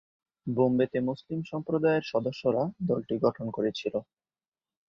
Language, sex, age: Bengali, male, 19-29